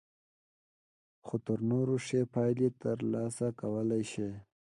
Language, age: Pashto, 19-29